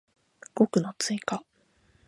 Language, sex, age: Japanese, female, 19-29